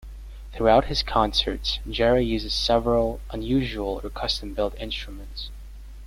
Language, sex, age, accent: English, male, under 19, Canadian English